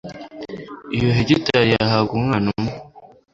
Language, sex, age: Kinyarwanda, male, under 19